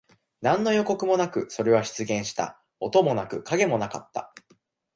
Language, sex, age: Japanese, male, under 19